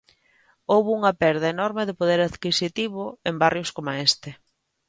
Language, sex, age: Galician, female, 30-39